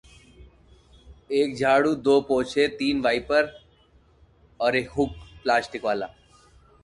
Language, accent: English, India and South Asia (India, Pakistan, Sri Lanka)